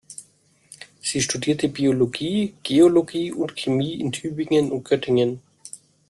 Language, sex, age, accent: German, male, 30-39, Deutschland Deutsch